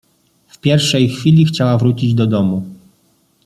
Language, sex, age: Polish, male, 30-39